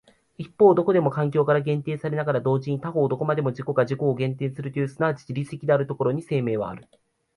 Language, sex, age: Japanese, male, 19-29